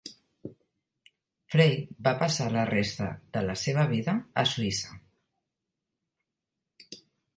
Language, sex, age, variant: Catalan, female, 40-49, Central